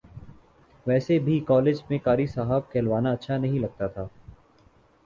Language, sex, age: Urdu, male, 19-29